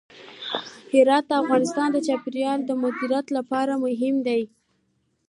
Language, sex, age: Pashto, female, 30-39